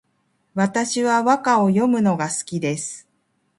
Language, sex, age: Japanese, female, 40-49